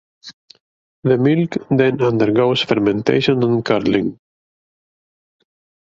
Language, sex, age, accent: English, male, 30-39, England English